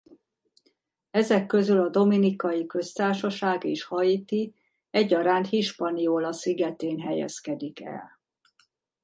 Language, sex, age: Hungarian, female, 50-59